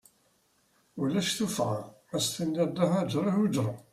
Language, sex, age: Kabyle, male, 50-59